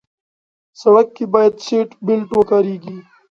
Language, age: Pashto, 19-29